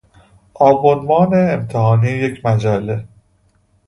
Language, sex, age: Persian, male, 30-39